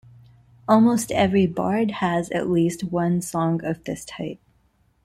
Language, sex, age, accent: English, female, 30-39, India and South Asia (India, Pakistan, Sri Lanka)